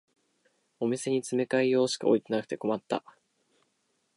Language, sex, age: Japanese, male, 19-29